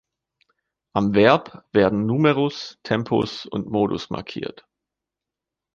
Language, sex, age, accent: German, male, 19-29, Deutschland Deutsch